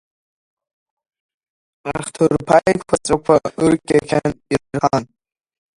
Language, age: Abkhazian, under 19